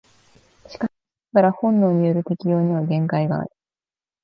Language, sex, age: Japanese, female, 19-29